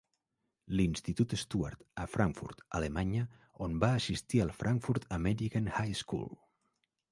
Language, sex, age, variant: Catalan, male, 40-49, Central